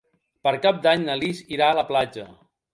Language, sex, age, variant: Catalan, male, 50-59, Balear